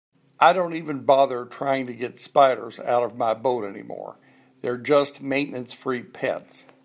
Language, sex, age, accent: English, male, 60-69, United States English